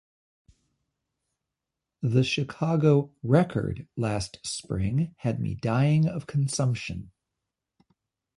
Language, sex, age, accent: English, male, 50-59, United States English